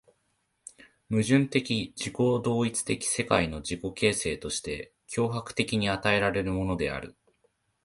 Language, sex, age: Japanese, male, 19-29